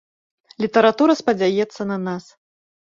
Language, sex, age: Belarusian, female, 30-39